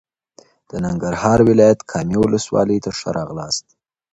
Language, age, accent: Pashto, 19-29, معیاري پښتو